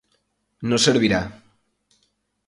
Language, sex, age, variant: Catalan, male, 19-29, Central